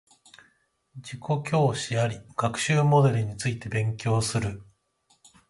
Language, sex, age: Japanese, male, 30-39